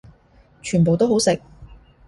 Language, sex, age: Cantonese, female, 30-39